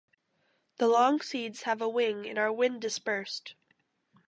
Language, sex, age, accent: English, female, under 19, United States English